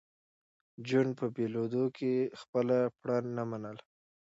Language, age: Pashto, 19-29